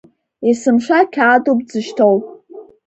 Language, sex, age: Abkhazian, female, under 19